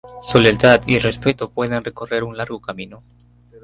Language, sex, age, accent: Spanish, male, 19-29, Andino-Pacífico: Colombia, Perú, Ecuador, oeste de Bolivia y Venezuela andina